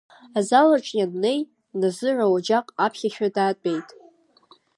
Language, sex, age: Abkhazian, female, 30-39